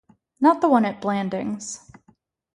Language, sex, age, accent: English, female, 19-29, United States English